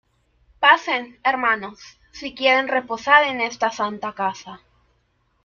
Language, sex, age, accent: Spanish, male, under 19, México